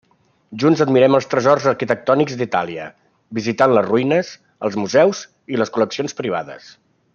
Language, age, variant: Catalan, 40-49, Central